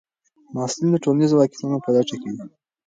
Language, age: Pashto, 19-29